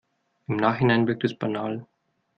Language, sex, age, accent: German, male, 30-39, Deutschland Deutsch